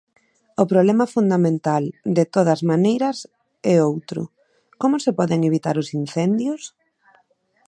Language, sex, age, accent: Galician, female, 30-39, Normativo (estándar)